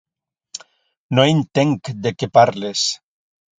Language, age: Catalan, 60-69